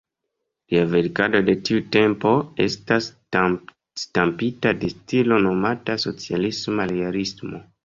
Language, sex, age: Esperanto, male, 30-39